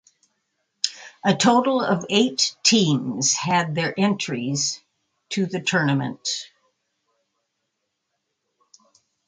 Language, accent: English, United States English